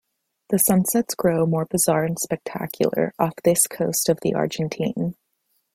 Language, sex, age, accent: English, female, 19-29, United States English